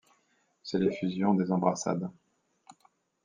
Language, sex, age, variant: French, male, 50-59, Français de métropole